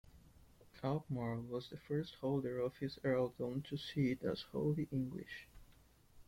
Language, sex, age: English, male, 19-29